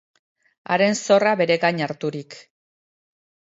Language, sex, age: Basque, female, 50-59